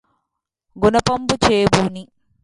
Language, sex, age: Telugu, female, 19-29